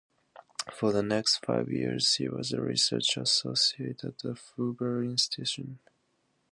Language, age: English, 19-29